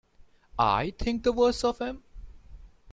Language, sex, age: English, male, 19-29